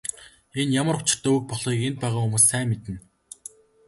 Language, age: Mongolian, 19-29